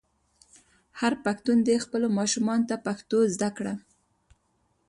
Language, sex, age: Pashto, female, 30-39